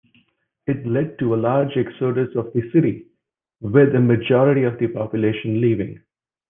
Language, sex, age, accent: English, male, 40-49, India and South Asia (India, Pakistan, Sri Lanka)